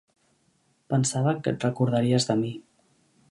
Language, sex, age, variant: Catalan, male, under 19, Central